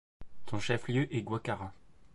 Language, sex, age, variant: French, male, 19-29, Français de métropole